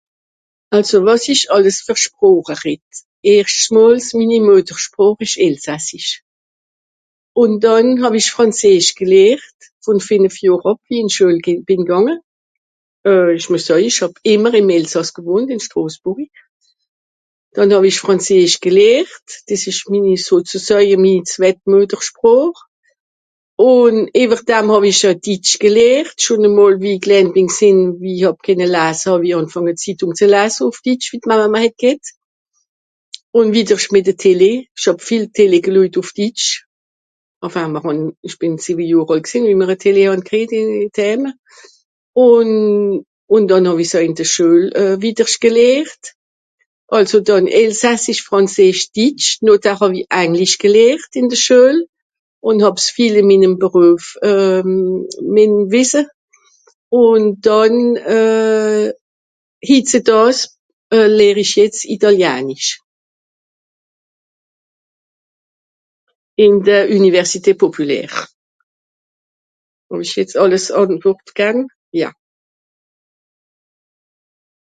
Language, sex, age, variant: Swiss German, female, 60-69, Nordniederàlemmànisch (Rishoffe, Zàwere, Bùsswìller, Hawenau, Brüemt, Stroossbùri, Molse, Dàmbàch, Schlettstàtt, Pfàlzbùri usw.)